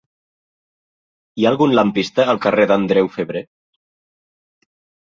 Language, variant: Catalan, Nord-Occidental